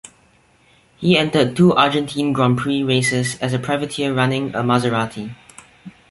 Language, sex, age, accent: English, male, under 19, Singaporean English